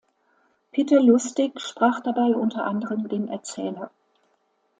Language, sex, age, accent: German, female, 60-69, Deutschland Deutsch